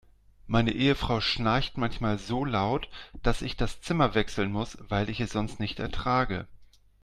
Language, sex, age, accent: German, male, 40-49, Deutschland Deutsch